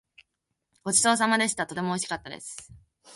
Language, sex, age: Japanese, female, 19-29